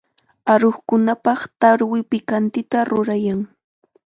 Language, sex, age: Chiquián Ancash Quechua, female, 19-29